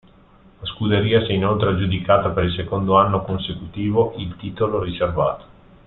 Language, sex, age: Italian, male, 40-49